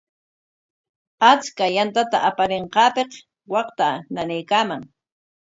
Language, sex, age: Corongo Ancash Quechua, female, 50-59